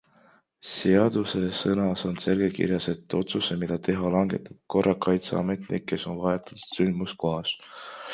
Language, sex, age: Estonian, male, 19-29